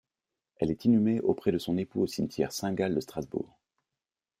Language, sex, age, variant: French, male, 19-29, Français de métropole